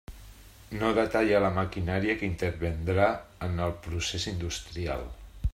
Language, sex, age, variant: Catalan, male, 50-59, Central